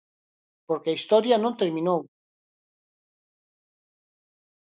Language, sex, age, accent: Galician, male, 50-59, Normativo (estándar)